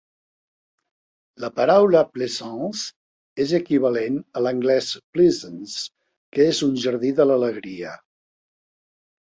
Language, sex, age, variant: Catalan, male, 70-79, Central